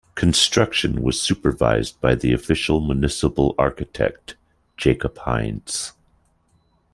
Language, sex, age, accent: English, male, 50-59, United States English